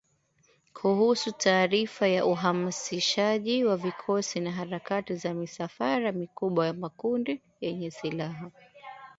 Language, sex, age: Swahili, female, 19-29